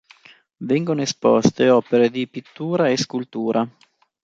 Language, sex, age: Italian, male, 30-39